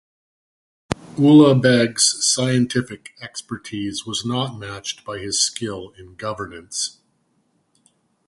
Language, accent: English, Canadian English